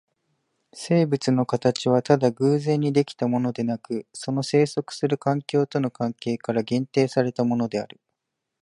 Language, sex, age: Japanese, male, 19-29